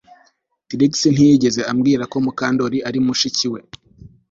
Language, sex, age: Kinyarwanda, male, 19-29